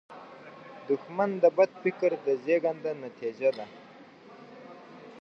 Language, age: Pashto, 30-39